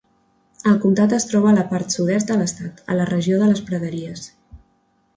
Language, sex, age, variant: Catalan, female, 19-29, Central